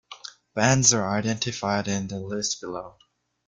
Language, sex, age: English, male, under 19